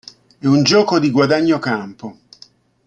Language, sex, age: Italian, male, 60-69